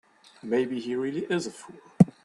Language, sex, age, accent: English, male, 30-39, England English